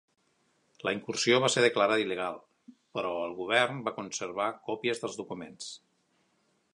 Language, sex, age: Catalan, male, 50-59